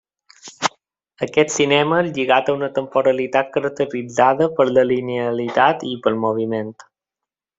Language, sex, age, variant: Catalan, male, 30-39, Balear